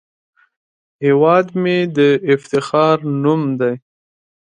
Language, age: Pashto, 19-29